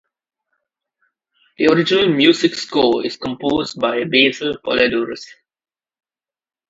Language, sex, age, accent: English, male, under 19, India and South Asia (India, Pakistan, Sri Lanka)